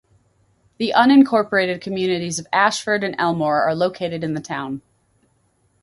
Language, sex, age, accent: English, female, 40-49, United States English